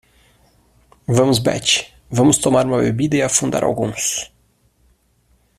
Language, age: Portuguese, 19-29